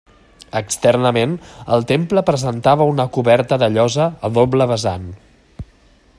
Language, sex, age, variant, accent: Catalan, male, 40-49, Central, central